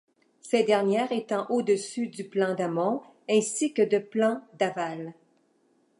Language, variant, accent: French, Français d'Amérique du Nord, Français du Canada